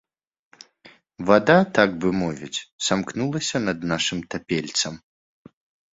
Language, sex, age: Belarusian, male, 19-29